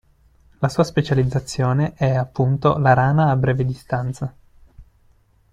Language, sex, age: Italian, male, 30-39